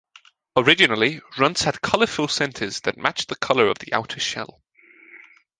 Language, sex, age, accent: English, male, 19-29, England English